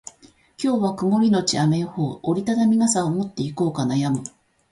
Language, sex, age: Japanese, female, 50-59